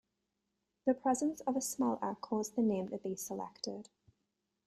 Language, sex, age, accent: English, female, 30-39, England English